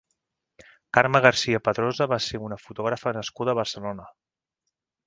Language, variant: Catalan, Central